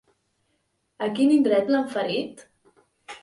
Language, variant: Catalan, Central